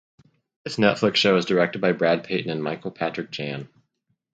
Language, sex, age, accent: English, male, under 19, United States English